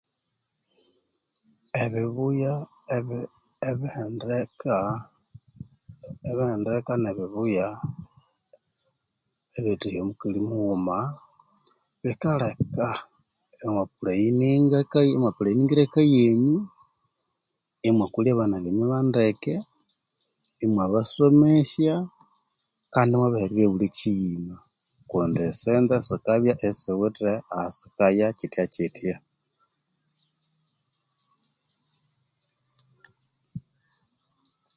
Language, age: Konzo, 40-49